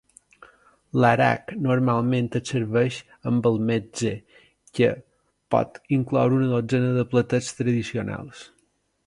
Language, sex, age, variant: Catalan, male, 50-59, Balear